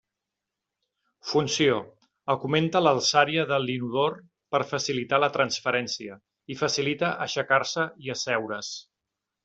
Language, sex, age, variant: Catalan, male, 40-49, Central